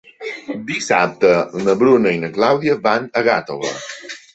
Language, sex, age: Catalan, male, 30-39